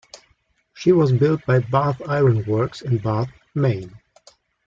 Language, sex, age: English, male, 40-49